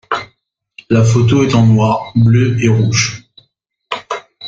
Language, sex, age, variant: French, male, 19-29, Français de métropole